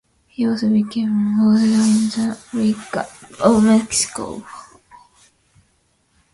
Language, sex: English, female